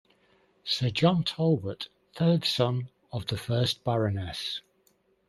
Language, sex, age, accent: English, male, 50-59, England English